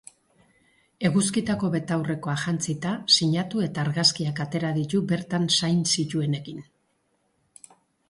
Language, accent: Basque, Erdialdekoa edo Nafarra (Gipuzkoa, Nafarroa)